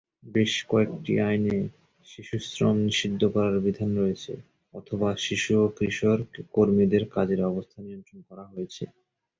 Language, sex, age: Bengali, male, 19-29